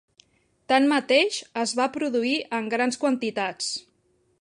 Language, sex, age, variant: Catalan, female, 40-49, Central